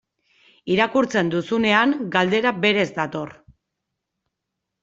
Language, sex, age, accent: Basque, female, 30-39, Erdialdekoa edo Nafarra (Gipuzkoa, Nafarroa)